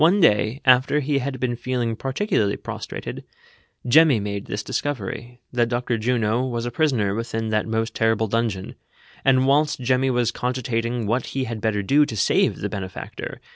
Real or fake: real